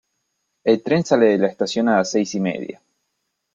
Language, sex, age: Spanish, male, 19-29